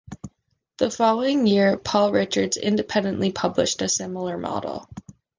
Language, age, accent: English, 19-29, United States English